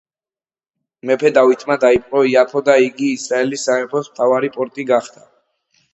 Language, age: Georgian, under 19